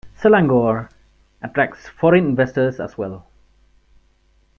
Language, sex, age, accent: English, male, 30-39, India and South Asia (India, Pakistan, Sri Lanka)